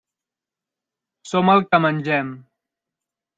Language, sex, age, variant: Catalan, male, 19-29, Central